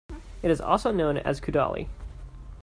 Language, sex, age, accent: English, male, 19-29, United States English